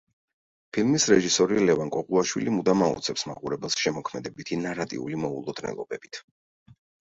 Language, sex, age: Georgian, male, 40-49